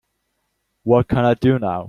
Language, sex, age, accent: English, male, 19-29, United States English